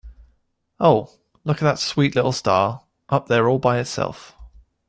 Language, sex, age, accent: English, male, 30-39, England English